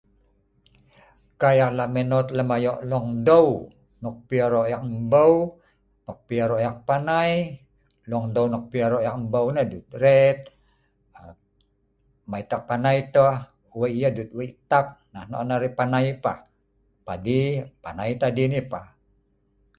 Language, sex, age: Sa'ban, male, 50-59